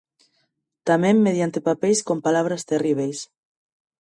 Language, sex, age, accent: Galician, female, 19-29, Normativo (estándar)